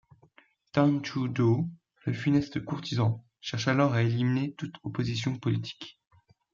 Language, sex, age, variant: French, male, under 19, Français de métropole